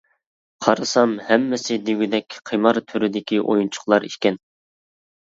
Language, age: Uyghur, 19-29